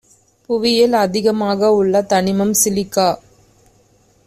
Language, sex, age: Tamil, female, 30-39